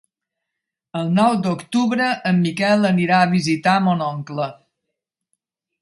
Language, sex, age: Catalan, female, 70-79